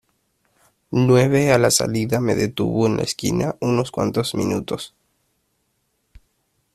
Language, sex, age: Spanish, male, 19-29